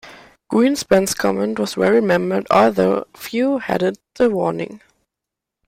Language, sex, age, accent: English, male, under 19, United States English